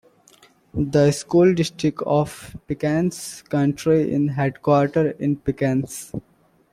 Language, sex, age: English, male, 19-29